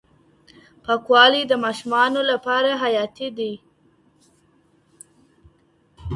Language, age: Pashto, under 19